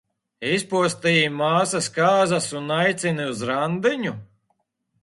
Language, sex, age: Latvian, male, 40-49